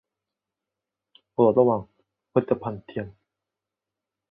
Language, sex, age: Thai, male, 19-29